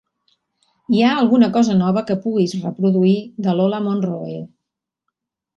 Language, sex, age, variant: Catalan, female, 50-59, Central